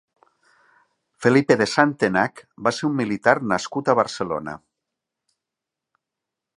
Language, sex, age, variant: Catalan, male, 40-49, Nord-Occidental